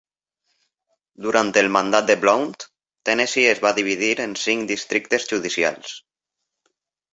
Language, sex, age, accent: Catalan, male, 30-39, valencià